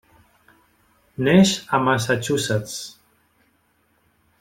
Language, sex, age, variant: Catalan, male, 30-39, Central